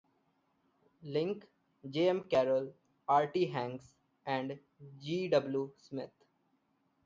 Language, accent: English, India and South Asia (India, Pakistan, Sri Lanka)